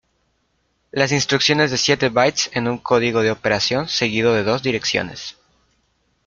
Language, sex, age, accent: Spanish, male, 30-39, México